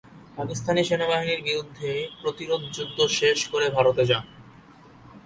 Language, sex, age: Bengali, male, 19-29